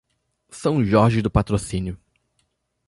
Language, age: Portuguese, 19-29